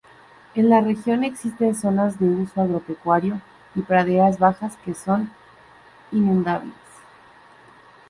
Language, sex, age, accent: Spanish, female, under 19, México